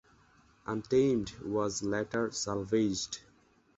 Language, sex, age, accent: English, male, 19-29, United States English